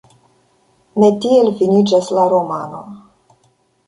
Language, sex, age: Esperanto, female, 30-39